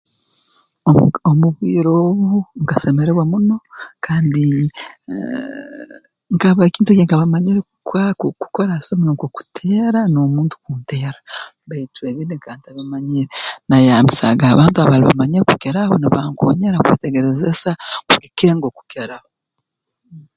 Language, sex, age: Tooro, female, 40-49